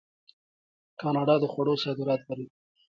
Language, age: Pashto, 30-39